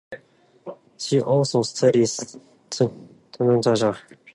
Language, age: English, 19-29